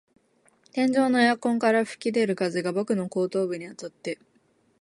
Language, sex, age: Japanese, female, 19-29